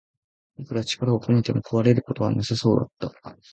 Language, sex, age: Japanese, male, 19-29